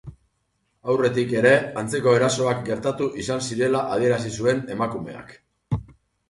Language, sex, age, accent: Basque, male, 40-49, Mendebalekoa (Araba, Bizkaia, Gipuzkoako mendebaleko herri batzuk)